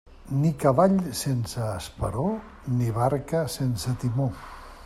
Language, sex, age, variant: Catalan, male, 60-69, Central